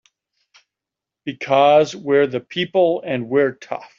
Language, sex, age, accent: English, male, 50-59, United States English